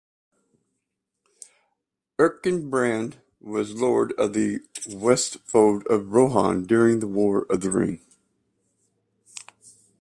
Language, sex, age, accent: English, male, 50-59, United States English